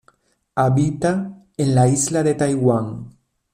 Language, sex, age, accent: Spanish, male, 40-49, España: Norte peninsular (Asturias, Castilla y León, Cantabria, País Vasco, Navarra, Aragón, La Rioja, Guadalajara, Cuenca)